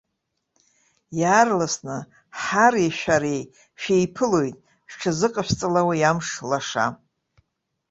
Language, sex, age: Abkhazian, female, 60-69